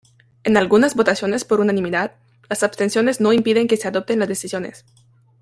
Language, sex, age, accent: Spanish, female, 19-29, México